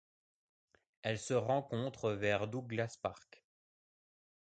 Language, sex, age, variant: French, male, 19-29, Français de métropole